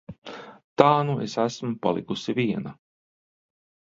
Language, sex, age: Latvian, male, 60-69